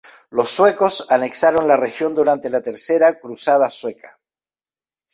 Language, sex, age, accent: Spanish, male, 50-59, Chileno: Chile, Cuyo